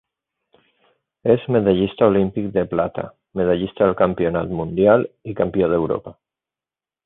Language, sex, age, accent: Catalan, male, 40-49, valencià